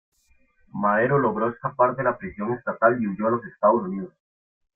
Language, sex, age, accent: Spanish, male, 19-29, América central